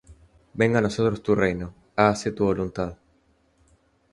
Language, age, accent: Spanish, under 19, Rioplatense: Argentina, Uruguay, este de Bolivia, Paraguay